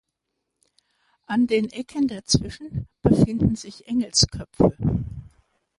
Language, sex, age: German, female, 70-79